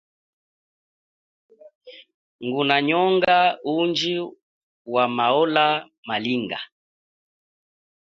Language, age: Chokwe, 30-39